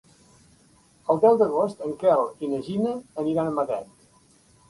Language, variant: Catalan, Central